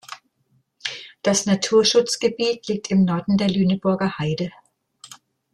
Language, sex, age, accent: German, female, 60-69, Deutschland Deutsch